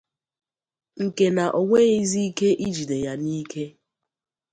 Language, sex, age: Igbo, female, 30-39